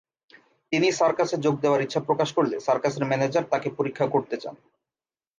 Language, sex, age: Bengali, male, 19-29